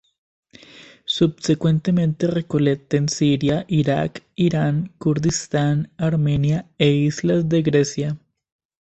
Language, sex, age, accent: Spanish, male, 19-29, Andino-Pacífico: Colombia, Perú, Ecuador, oeste de Bolivia y Venezuela andina